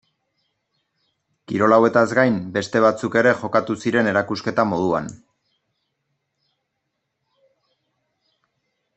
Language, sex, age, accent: Basque, male, 30-39, Erdialdekoa edo Nafarra (Gipuzkoa, Nafarroa)